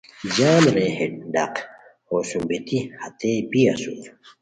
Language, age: Khowar, 30-39